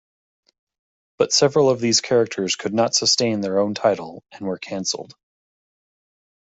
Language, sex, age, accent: English, male, 30-39, United States English